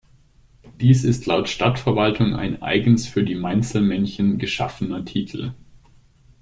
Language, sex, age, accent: German, male, 40-49, Deutschland Deutsch